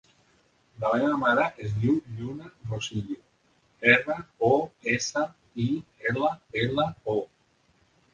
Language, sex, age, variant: Catalan, male, 50-59, Central